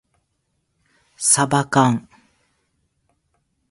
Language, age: Japanese, 50-59